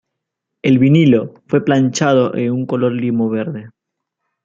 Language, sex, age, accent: Spanish, male, 19-29, Andino-Pacífico: Colombia, Perú, Ecuador, oeste de Bolivia y Venezuela andina